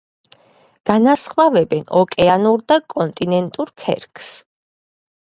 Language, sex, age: Georgian, female, 30-39